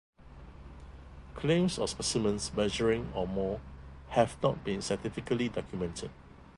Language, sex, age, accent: English, male, 50-59, Singaporean English